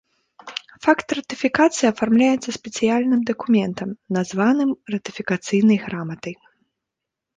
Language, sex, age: Belarusian, female, 19-29